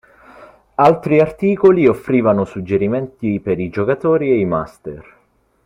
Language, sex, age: Italian, male, 19-29